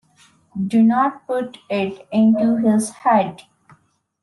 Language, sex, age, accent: English, female, 19-29, India and South Asia (India, Pakistan, Sri Lanka)